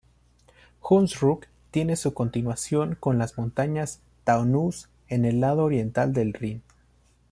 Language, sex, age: Spanish, male, 19-29